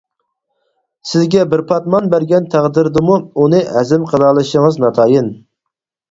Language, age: Uyghur, 30-39